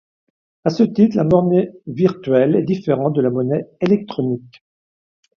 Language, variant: French, Français de métropole